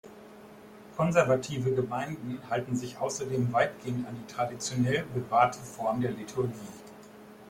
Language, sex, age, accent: German, male, 50-59, Deutschland Deutsch